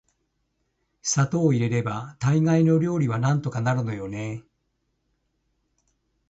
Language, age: Japanese, 70-79